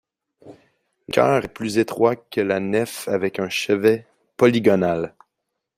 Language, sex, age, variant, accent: French, male, 30-39, Français d'Amérique du Nord, Français du Canada